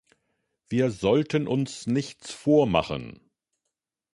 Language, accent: German, Deutschland Deutsch